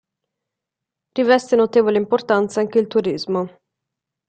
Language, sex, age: Italian, female, 19-29